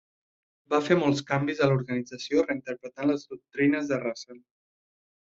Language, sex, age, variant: Catalan, male, 30-39, Central